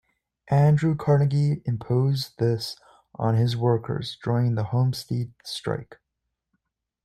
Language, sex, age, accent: English, male, 19-29, Canadian English